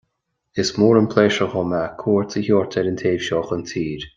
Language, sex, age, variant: Irish, male, 30-39, Gaeilge Chonnacht